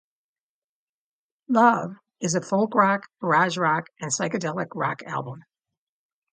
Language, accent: English, United States English